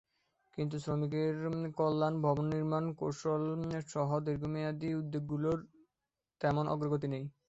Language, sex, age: Bengali, male, 19-29